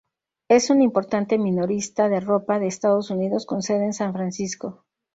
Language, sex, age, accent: Spanish, female, 50-59, México